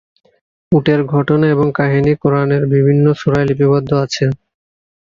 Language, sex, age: Bengali, male, 19-29